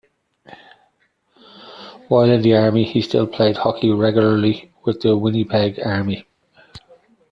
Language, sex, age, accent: English, male, 40-49, Irish English